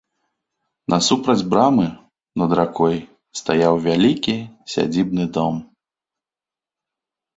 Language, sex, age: Belarusian, male, 30-39